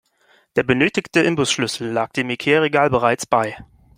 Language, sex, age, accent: German, male, 19-29, Deutschland Deutsch